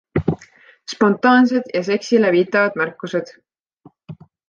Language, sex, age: Estonian, female, 19-29